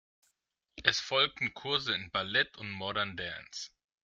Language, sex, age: German, male, 30-39